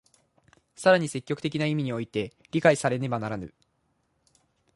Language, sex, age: Japanese, male, 19-29